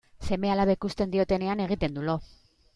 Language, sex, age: Basque, female, 40-49